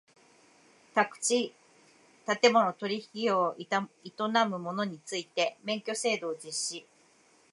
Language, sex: Japanese, female